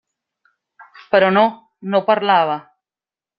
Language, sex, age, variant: Catalan, female, 50-59, Central